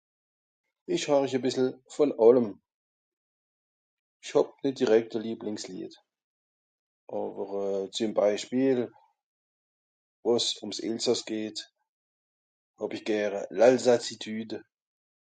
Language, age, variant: Swiss German, 40-49, Nordniederàlemmànisch (Rishoffe, Zàwere, Bùsswìller, Hawenau, Brüemt, Stroossbùri, Molse, Dàmbàch, Schlettstàtt, Pfàlzbùri usw.)